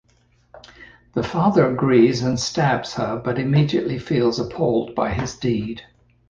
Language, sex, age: English, male, 60-69